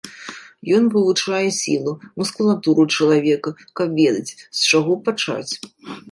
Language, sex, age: Belarusian, female, 30-39